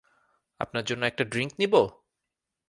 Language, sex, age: Bengali, male, 30-39